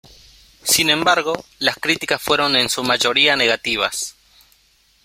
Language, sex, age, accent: Spanish, male, 19-29, Rioplatense: Argentina, Uruguay, este de Bolivia, Paraguay